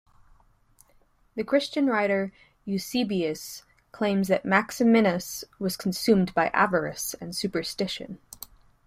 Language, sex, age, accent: English, female, 19-29, United States English